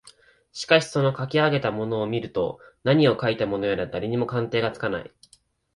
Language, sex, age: Japanese, male, 19-29